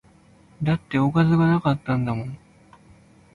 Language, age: Japanese, 19-29